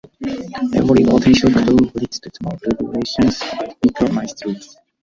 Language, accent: English, United States English